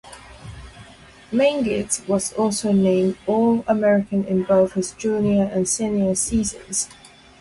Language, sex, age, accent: English, female, 19-29, Hong Kong English